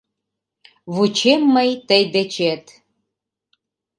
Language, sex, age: Mari, female, 40-49